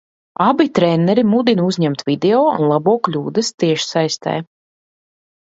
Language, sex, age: Latvian, female, 40-49